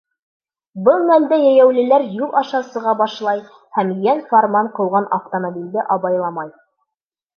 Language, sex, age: Bashkir, female, 19-29